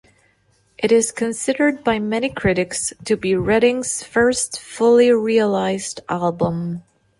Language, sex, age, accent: English, female, 30-39, United States English